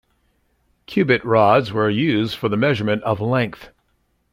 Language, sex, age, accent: English, male, 60-69, United States English